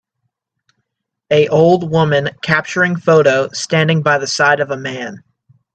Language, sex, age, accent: English, male, 19-29, United States English